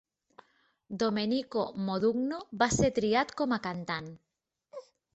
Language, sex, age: Catalan, female, 30-39